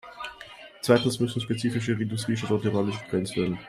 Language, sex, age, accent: German, male, 19-29, Österreichisches Deutsch